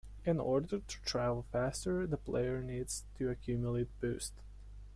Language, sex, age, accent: English, male, under 19, United States English